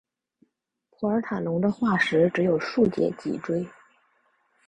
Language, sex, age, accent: Chinese, female, 19-29, 出生地：北京市